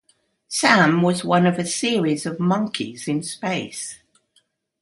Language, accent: English, England English